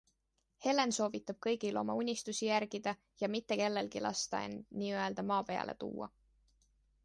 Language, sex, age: Estonian, female, 19-29